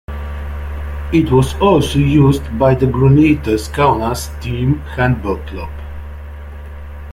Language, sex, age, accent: English, male, 40-49, United States English